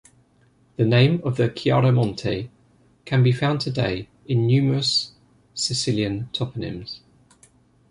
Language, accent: English, England English